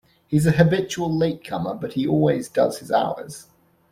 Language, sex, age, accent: English, male, 19-29, England English